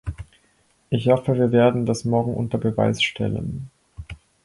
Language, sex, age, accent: German, male, 19-29, Deutschland Deutsch; Schweizerdeutsch